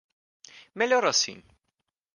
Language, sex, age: Portuguese, male, under 19